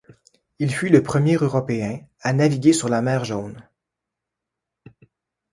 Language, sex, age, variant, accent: French, male, 40-49, Français d'Amérique du Nord, Français du Canada